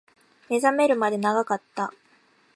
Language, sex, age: Japanese, female, 19-29